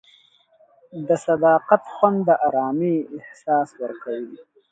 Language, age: Pashto, 30-39